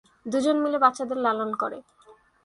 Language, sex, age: Bengali, female, 19-29